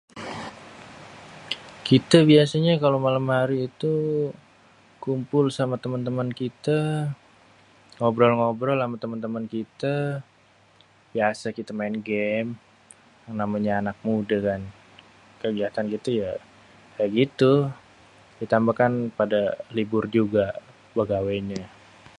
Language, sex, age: Betawi, male, 30-39